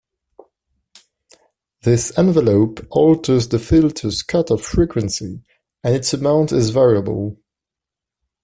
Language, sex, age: English, male, 19-29